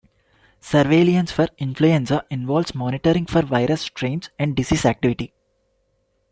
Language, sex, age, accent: English, male, 19-29, India and South Asia (India, Pakistan, Sri Lanka)